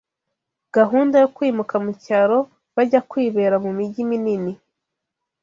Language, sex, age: Kinyarwanda, female, 19-29